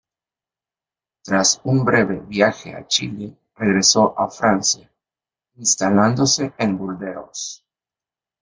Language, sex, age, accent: Spanish, male, 40-49, América central